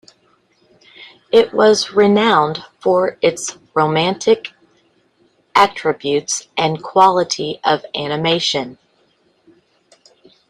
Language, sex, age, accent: English, female, 40-49, United States English